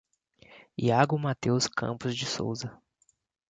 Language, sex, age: Portuguese, male, 19-29